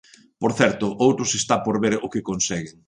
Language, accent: Galician, Central (gheada)